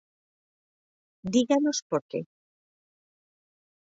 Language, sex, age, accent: Galician, female, 50-59, Oriental (común en zona oriental)